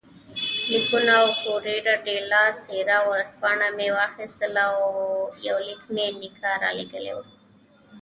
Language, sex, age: Pashto, female, 19-29